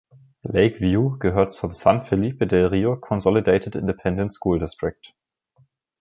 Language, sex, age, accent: German, male, 19-29, Deutschland Deutsch